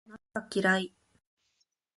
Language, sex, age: Japanese, female, under 19